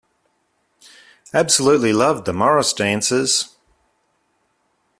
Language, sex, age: English, male, 50-59